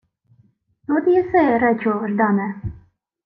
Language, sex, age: Ukrainian, female, 19-29